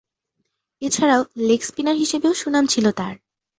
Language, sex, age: Bengali, female, under 19